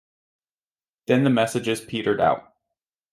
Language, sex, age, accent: English, male, 19-29, United States English